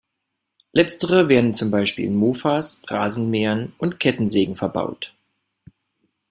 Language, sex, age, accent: German, male, 40-49, Deutschland Deutsch